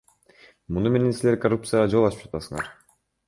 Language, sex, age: Kyrgyz, male, under 19